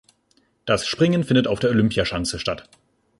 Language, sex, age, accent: German, male, 19-29, Deutschland Deutsch